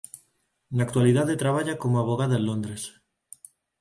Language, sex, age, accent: Galician, male, 19-29, Neofalante